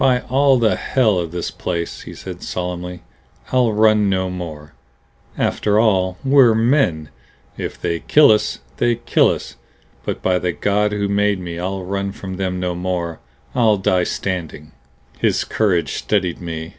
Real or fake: real